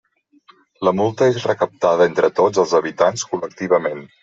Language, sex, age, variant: Catalan, male, 50-59, Central